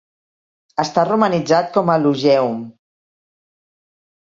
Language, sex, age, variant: Catalan, female, 40-49, Central